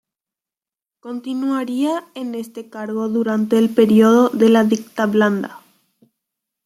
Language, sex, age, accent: Spanish, female, under 19, Rioplatense: Argentina, Uruguay, este de Bolivia, Paraguay